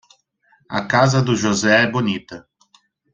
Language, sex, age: Portuguese, male, 30-39